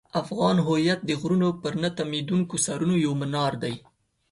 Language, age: Pashto, 19-29